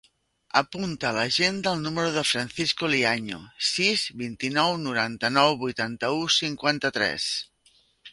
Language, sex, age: Catalan, female, 50-59